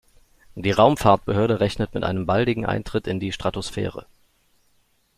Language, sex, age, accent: German, male, 30-39, Deutschland Deutsch